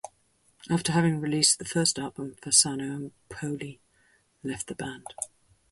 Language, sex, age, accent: English, female, 50-59, England English